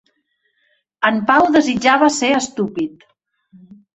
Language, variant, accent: Catalan, Central, central